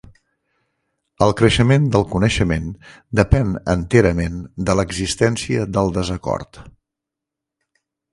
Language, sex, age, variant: Catalan, male, 60-69, Nord-Occidental